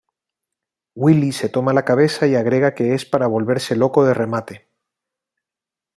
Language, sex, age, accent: Spanish, male, 40-49, España: Islas Canarias